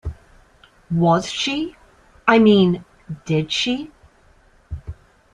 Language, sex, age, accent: English, female, 40-49, England English